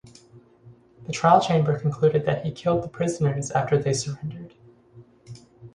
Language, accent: English, Canadian English